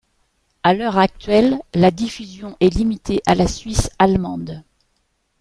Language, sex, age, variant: French, female, 40-49, Français de métropole